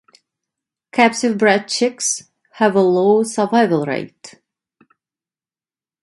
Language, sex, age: English, female, 50-59